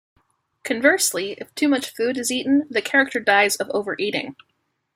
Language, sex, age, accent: English, female, 19-29, United States English